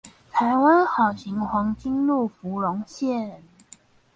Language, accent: Chinese, 出生地：新北市